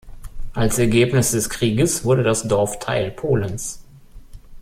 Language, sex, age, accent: German, male, 30-39, Deutschland Deutsch